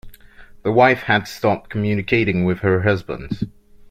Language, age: English, 19-29